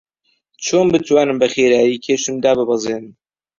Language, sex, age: Central Kurdish, male, 19-29